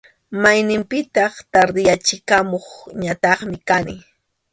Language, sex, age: Arequipa-La Unión Quechua, female, 30-39